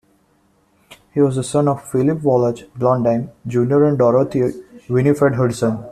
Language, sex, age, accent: English, male, 19-29, India and South Asia (India, Pakistan, Sri Lanka)